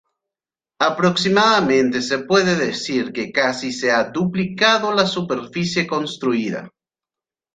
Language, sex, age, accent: Spanish, male, 40-49, Rioplatense: Argentina, Uruguay, este de Bolivia, Paraguay